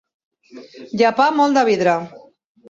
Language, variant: Catalan, Central